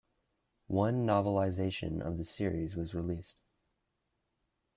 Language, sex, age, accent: English, male, under 19, United States English